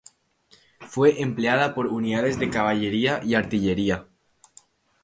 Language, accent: Spanish, España: Centro-Sur peninsular (Madrid, Toledo, Castilla-La Mancha)